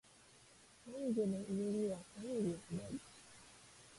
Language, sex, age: Japanese, female, 30-39